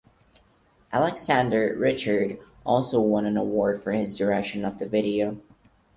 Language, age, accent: English, under 19, United States English